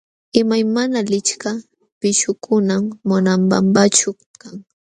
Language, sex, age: Jauja Wanca Quechua, female, 19-29